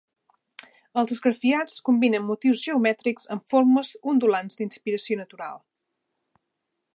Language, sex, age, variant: Catalan, female, 40-49, Central